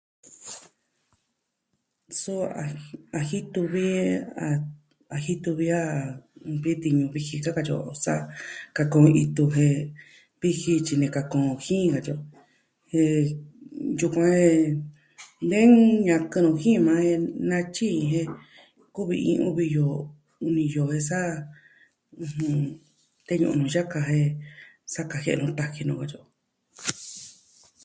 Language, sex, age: Southwestern Tlaxiaco Mixtec, female, 40-49